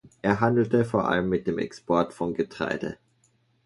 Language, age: German, 30-39